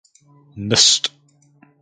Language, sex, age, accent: English, male, 30-39, England English